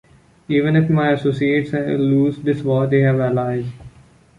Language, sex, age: English, male, under 19